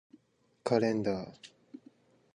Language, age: Japanese, 19-29